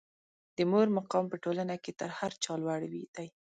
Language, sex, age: Pashto, female, 19-29